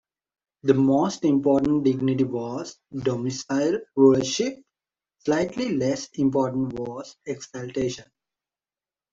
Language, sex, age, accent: English, male, 19-29, England English